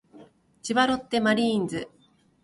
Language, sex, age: Japanese, female, 30-39